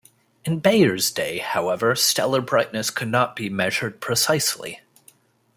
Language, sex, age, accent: English, male, 30-39, United States English